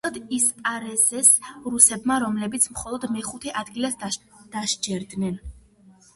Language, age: Georgian, 30-39